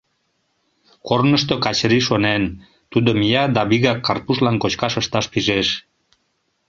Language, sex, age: Mari, male, 50-59